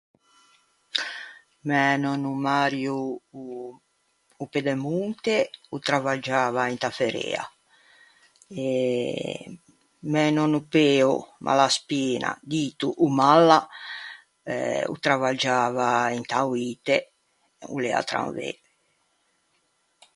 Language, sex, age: Ligurian, female, 60-69